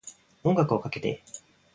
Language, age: Japanese, 19-29